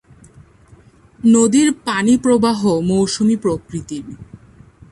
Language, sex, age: Bengali, female, 19-29